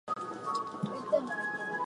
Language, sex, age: Japanese, male, under 19